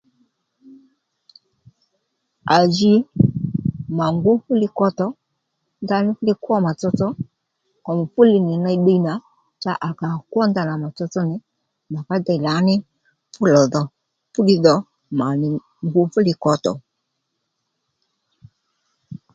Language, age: Lendu, 40-49